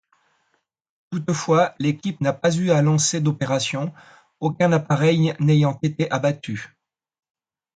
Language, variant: French, Français de métropole